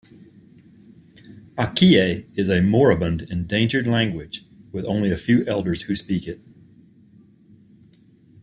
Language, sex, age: English, male, 60-69